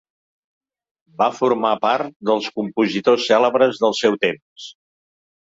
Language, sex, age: Catalan, male, 70-79